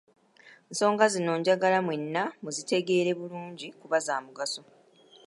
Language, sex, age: Ganda, female, 30-39